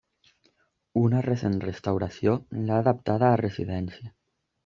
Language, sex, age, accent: Catalan, male, under 19, valencià